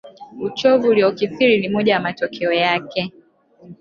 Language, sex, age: Swahili, female, 19-29